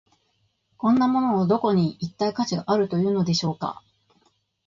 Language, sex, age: Japanese, female, 50-59